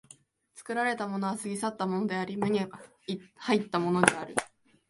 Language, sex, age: Japanese, male, under 19